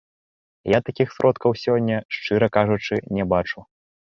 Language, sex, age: Belarusian, male, 19-29